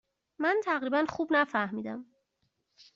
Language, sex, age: Persian, female, 30-39